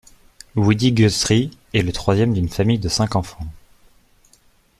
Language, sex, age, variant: French, male, 19-29, Français de métropole